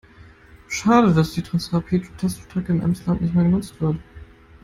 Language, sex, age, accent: German, male, 19-29, Deutschland Deutsch